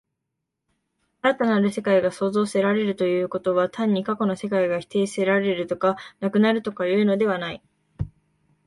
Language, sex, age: Japanese, female, 19-29